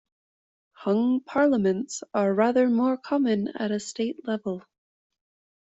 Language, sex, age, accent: English, female, 30-39, Canadian English